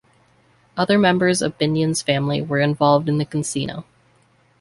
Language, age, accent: English, 19-29, United States English